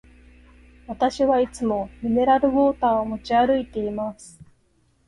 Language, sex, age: Japanese, female, 30-39